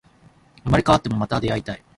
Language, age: Japanese, 19-29